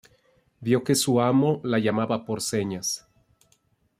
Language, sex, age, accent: Spanish, male, 40-49, México